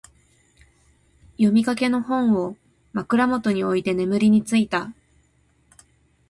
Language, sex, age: Japanese, female, 30-39